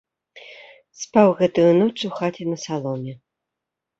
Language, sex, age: Belarusian, female, 30-39